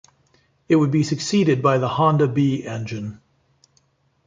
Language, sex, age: English, male, 40-49